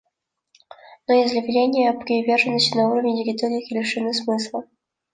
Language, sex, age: Russian, female, 19-29